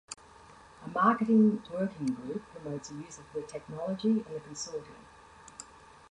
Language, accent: English, Australian English